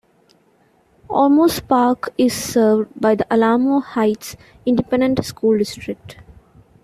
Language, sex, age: English, female, 19-29